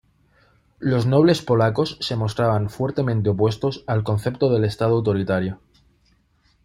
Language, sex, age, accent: Spanish, male, 30-39, España: Norte peninsular (Asturias, Castilla y León, Cantabria, País Vasco, Navarra, Aragón, La Rioja, Guadalajara, Cuenca)